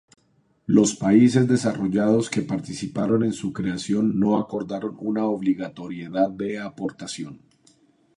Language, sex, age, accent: Spanish, male, 50-59, Andino-Pacífico: Colombia, Perú, Ecuador, oeste de Bolivia y Venezuela andina